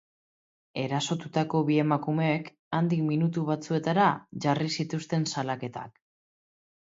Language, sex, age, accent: Basque, female, 30-39, Mendebalekoa (Araba, Bizkaia, Gipuzkoako mendebaleko herri batzuk)